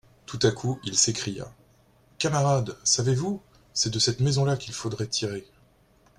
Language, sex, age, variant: French, male, 40-49, Français de métropole